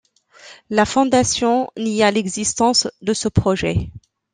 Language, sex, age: French, female, 30-39